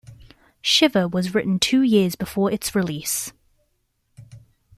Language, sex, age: English, female, 19-29